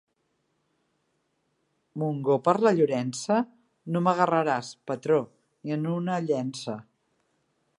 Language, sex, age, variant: Catalan, female, 50-59, Central